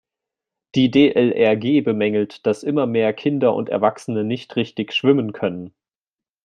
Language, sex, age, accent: German, male, 19-29, Deutschland Deutsch